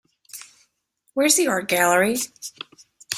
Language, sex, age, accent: English, female, 50-59, United States English